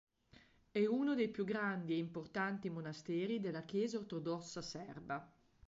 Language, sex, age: Italian, female, 50-59